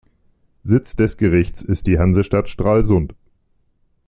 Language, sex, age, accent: German, male, 40-49, Deutschland Deutsch